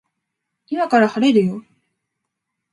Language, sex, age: Japanese, female, 19-29